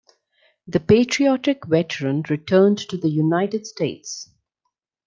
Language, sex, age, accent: English, female, 40-49, India and South Asia (India, Pakistan, Sri Lanka)